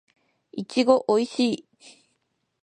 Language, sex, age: Japanese, female, 19-29